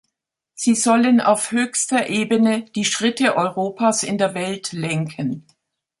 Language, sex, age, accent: German, female, 70-79, Deutschland Deutsch